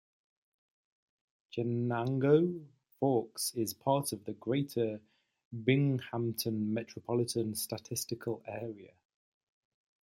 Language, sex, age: English, male, 30-39